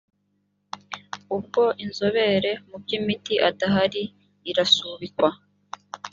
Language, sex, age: Kinyarwanda, female, 30-39